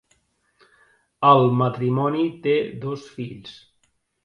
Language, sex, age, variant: Catalan, male, 50-59, Central